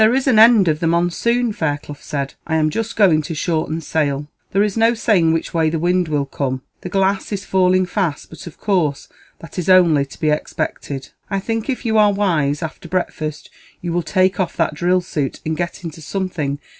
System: none